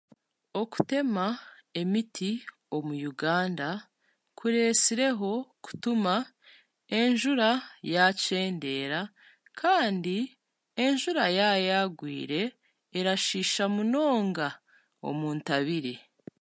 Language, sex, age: Chiga, female, 30-39